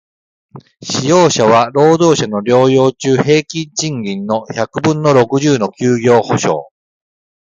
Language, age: Japanese, 50-59